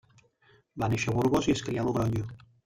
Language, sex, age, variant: Catalan, male, 30-39, Central